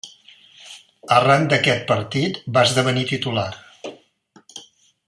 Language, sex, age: Catalan, male, 50-59